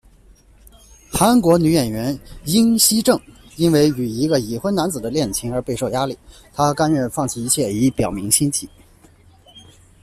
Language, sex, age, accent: Chinese, male, 30-39, 出生地：江苏省